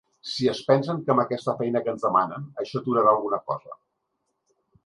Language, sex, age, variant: Catalan, male, 60-69, Central